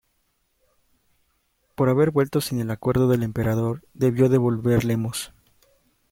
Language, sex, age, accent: Spanish, male, 19-29, México